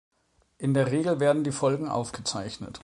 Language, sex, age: German, male, 40-49